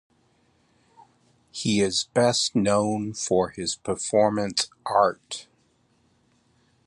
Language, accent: English, United States English